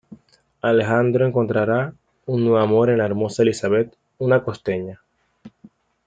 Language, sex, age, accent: Spanish, male, 19-29, América central